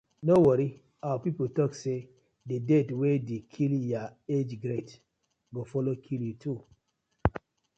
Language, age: Nigerian Pidgin, 40-49